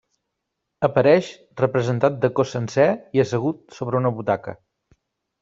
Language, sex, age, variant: Catalan, male, 30-39, Nord-Occidental